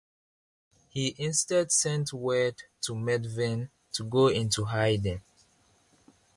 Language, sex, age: English, male, 19-29